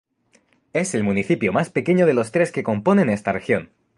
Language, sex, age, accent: Spanish, male, 19-29, España: Centro-Sur peninsular (Madrid, Toledo, Castilla-La Mancha)